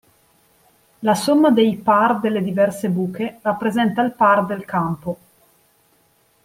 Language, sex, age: Italian, female, 30-39